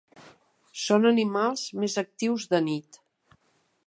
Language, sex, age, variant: Catalan, female, 50-59, Central